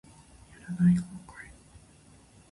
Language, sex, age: Japanese, female, 19-29